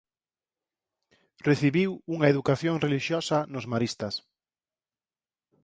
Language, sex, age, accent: Galician, male, 40-49, Normativo (estándar)